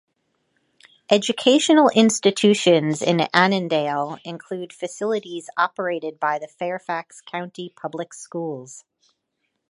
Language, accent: English, United States English